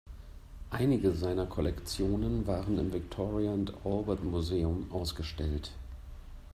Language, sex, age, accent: German, male, 50-59, Deutschland Deutsch